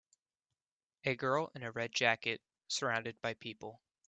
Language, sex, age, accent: English, male, 19-29, United States English